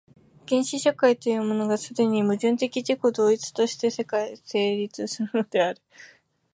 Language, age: Japanese, 19-29